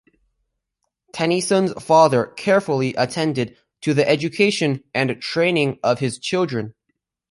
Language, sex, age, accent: English, male, under 19, United States English